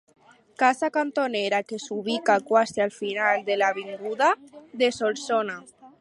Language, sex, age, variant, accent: Catalan, female, under 19, Alacantí, valencià